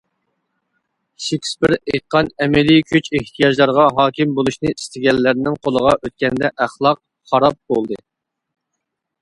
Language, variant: Uyghur, ئۇيغۇر تىلى